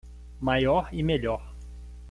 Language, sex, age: Portuguese, male, 30-39